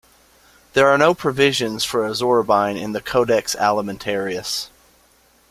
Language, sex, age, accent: English, male, 30-39, United States English